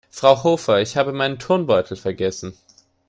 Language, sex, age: German, male, 19-29